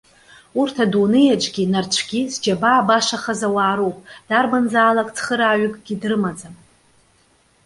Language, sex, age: Abkhazian, female, 30-39